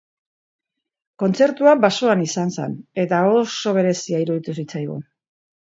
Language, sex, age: Basque, female, 50-59